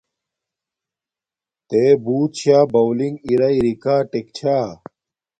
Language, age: Domaaki, 30-39